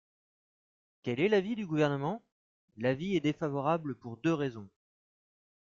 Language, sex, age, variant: French, male, 30-39, Français de métropole